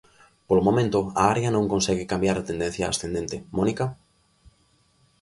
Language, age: Galician, 19-29